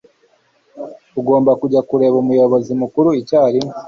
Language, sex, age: Kinyarwanda, male, 19-29